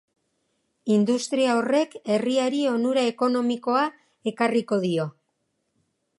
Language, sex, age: Basque, female, 60-69